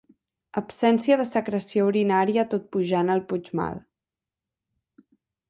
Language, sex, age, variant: Catalan, female, under 19, Central